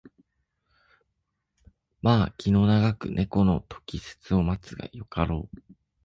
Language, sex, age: Japanese, male, 19-29